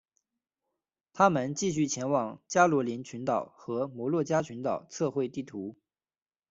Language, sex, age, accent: Chinese, male, 19-29, 出生地：山西省